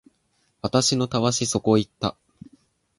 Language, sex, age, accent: Japanese, male, 19-29, 標準語